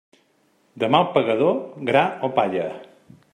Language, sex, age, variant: Catalan, male, 40-49, Central